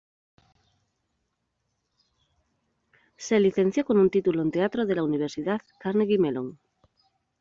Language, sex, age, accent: Spanish, female, 30-39, España: Norte peninsular (Asturias, Castilla y León, Cantabria, País Vasco, Navarra, Aragón, La Rioja, Guadalajara, Cuenca)